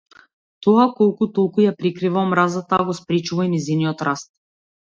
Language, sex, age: Macedonian, female, 30-39